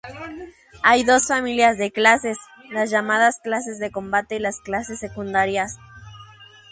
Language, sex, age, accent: Spanish, female, under 19, México